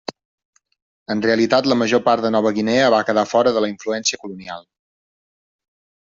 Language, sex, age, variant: Catalan, male, 30-39, Central